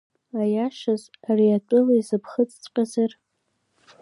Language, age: Abkhazian, under 19